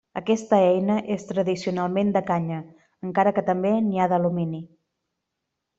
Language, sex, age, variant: Catalan, female, 30-39, Nord-Occidental